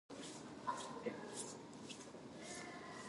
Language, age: Japanese, 19-29